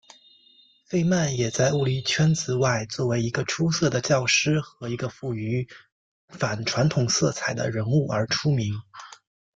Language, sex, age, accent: Chinese, male, 40-49, 出生地：上海市